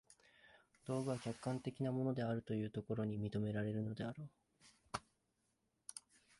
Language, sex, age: Japanese, male, 19-29